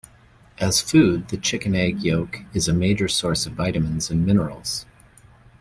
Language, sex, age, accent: English, male, 50-59, Canadian English